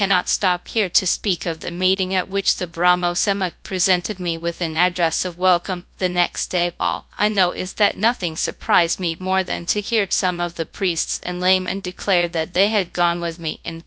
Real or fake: fake